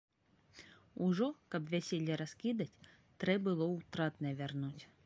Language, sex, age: Belarusian, female, 30-39